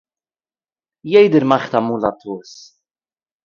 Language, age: Yiddish, 30-39